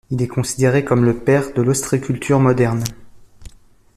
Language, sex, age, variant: French, male, 30-39, Français de métropole